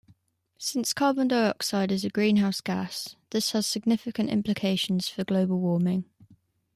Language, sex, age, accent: English, female, 19-29, England English